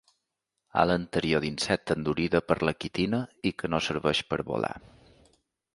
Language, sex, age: Catalan, male, 40-49